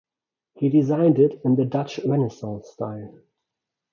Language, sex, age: English, male, 30-39